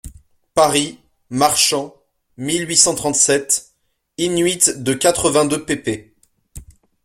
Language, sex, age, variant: French, male, 19-29, Français de métropole